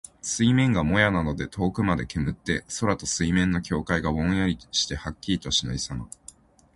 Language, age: Japanese, 19-29